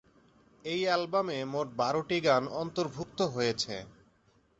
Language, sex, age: Bengali, male, 19-29